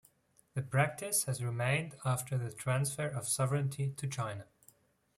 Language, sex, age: English, male, 19-29